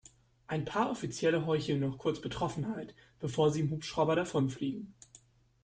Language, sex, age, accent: German, male, under 19, Deutschland Deutsch